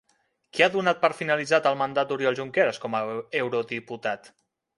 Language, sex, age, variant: Catalan, male, 19-29, Central